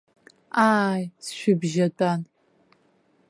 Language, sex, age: Abkhazian, female, 19-29